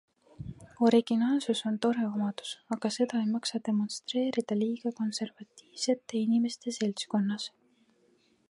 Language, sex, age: Estonian, female, 19-29